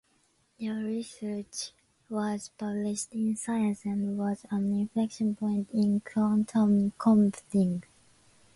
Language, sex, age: English, female, 19-29